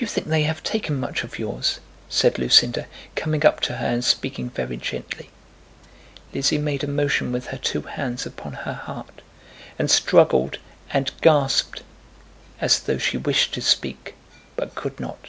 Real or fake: real